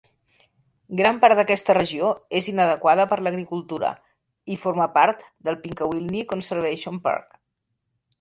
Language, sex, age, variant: Catalan, female, 50-59, Central